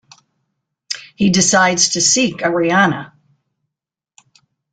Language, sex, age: English, female, 80-89